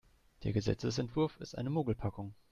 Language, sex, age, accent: German, male, 19-29, Deutschland Deutsch